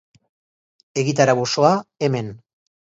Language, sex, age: Basque, male, 30-39